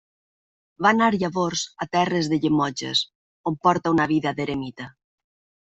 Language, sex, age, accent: Catalan, female, 40-49, valencià